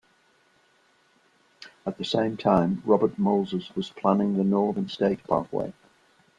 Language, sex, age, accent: English, male, 60-69, England English